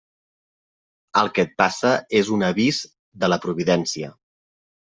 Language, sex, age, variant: Catalan, male, 30-39, Central